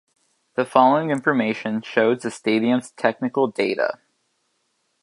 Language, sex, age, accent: English, male, 19-29, United States English